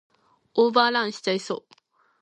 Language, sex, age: Japanese, female, 19-29